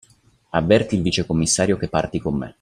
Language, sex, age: Italian, male, 30-39